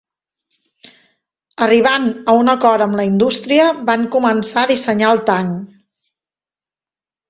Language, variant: Catalan, Central